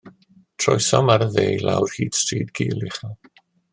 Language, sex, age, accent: Welsh, male, 60-69, Y Deyrnas Unedig Cymraeg